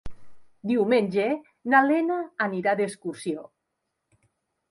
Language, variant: Catalan, Central